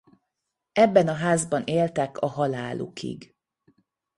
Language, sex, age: Hungarian, female, 30-39